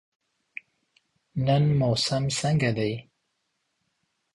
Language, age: Pashto, 30-39